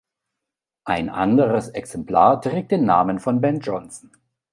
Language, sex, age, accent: German, male, 40-49, Deutschland Deutsch